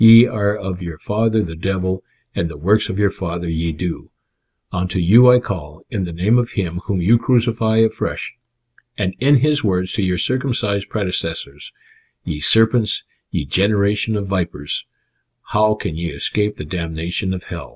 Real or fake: real